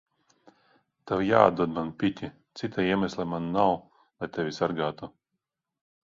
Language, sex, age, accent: Latvian, male, 40-49, Krievu